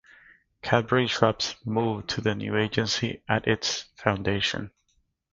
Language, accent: English, United States English